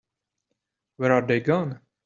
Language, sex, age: English, male, 30-39